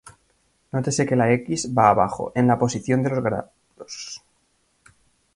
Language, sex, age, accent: Spanish, male, 19-29, España: Centro-Sur peninsular (Madrid, Toledo, Castilla-La Mancha)